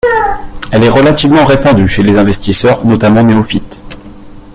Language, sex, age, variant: French, male, 30-39, Français de métropole